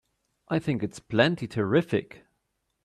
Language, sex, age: English, male, 19-29